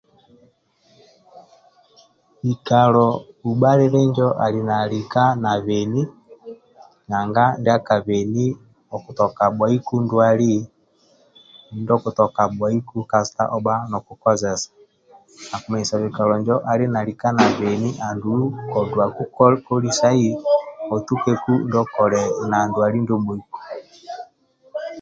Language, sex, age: Amba (Uganda), male, 50-59